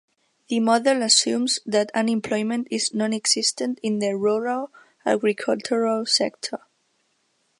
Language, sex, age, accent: English, female, under 19, United States English